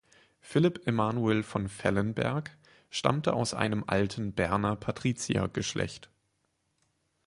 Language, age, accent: German, 19-29, Deutschland Deutsch